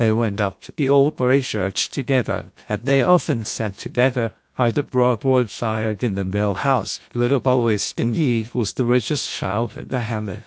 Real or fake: fake